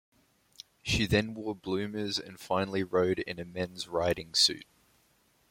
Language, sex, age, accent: English, male, 19-29, Australian English